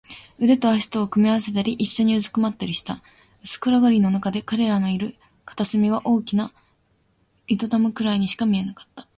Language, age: Japanese, 19-29